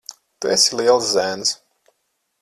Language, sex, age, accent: Latvian, male, 30-39, Riga